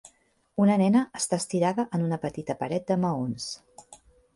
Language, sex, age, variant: Catalan, female, 40-49, Central